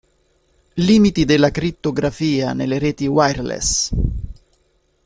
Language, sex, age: Italian, male, 50-59